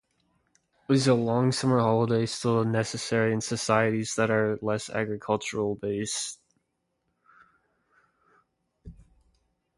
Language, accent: English, United States English